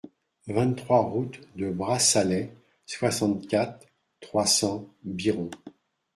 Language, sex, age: French, male, 60-69